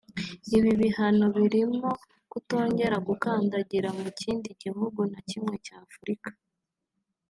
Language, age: Kinyarwanda, 19-29